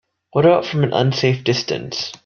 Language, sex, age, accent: English, male, under 19, United States English